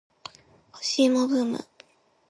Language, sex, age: Japanese, female, 19-29